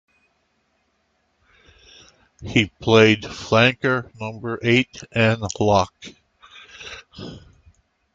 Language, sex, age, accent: English, male, 50-59, United States English